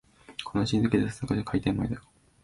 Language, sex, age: Japanese, male, 19-29